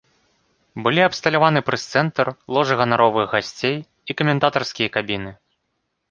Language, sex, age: Belarusian, male, 19-29